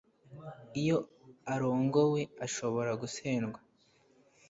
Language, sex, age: Kinyarwanda, male, under 19